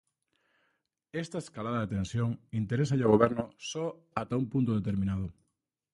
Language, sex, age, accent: Galician, male, 30-39, Oriental (común en zona oriental)